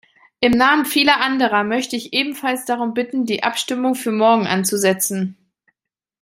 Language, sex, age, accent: German, female, 30-39, Deutschland Deutsch